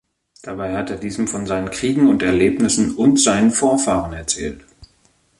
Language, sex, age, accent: German, male, 30-39, Deutschland Deutsch